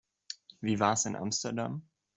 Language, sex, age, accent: German, male, 19-29, Deutschland Deutsch